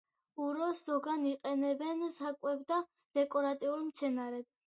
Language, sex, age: Georgian, female, 30-39